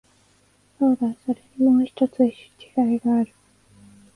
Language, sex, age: Japanese, female, 19-29